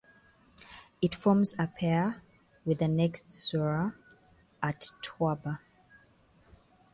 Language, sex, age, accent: English, female, 19-29, Ugandan english